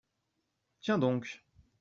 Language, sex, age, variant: French, male, 40-49, Français de métropole